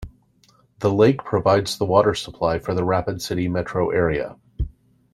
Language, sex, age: English, male, 40-49